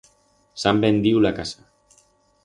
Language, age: Aragonese, 40-49